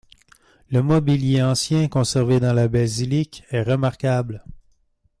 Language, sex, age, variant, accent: French, male, 19-29, Français d'Amérique du Nord, Français du Canada